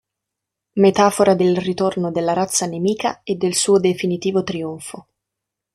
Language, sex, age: Italian, female, 19-29